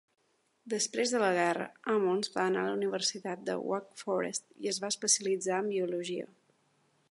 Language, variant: Catalan, Balear